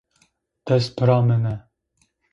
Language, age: Zaza, 19-29